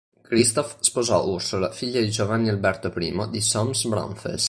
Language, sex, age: Italian, male, under 19